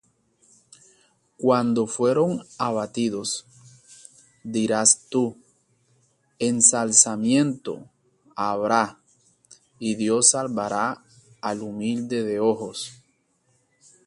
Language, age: Spanish, 30-39